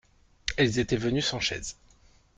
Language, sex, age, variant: French, male, 30-39, Français de métropole